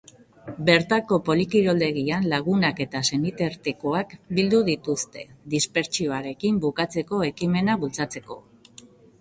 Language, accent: Basque, Erdialdekoa edo Nafarra (Gipuzkoa, Nafarroa)